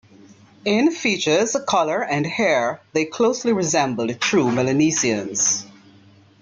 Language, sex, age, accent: English, female, 60-69, West Indies and Bermuda (Bahamas, Bermuda, Jamaica, Trinidad)